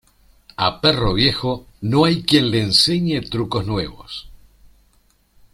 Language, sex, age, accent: Spanish, male, 50-59, Rioplatense: Argentina, Uruguay, este de Bolivia, Paraguay